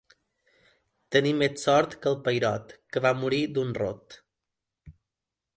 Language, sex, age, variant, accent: Catalan, male, 19-29, Balear, mallorquí